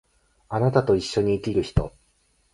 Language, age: Japanese, 19-29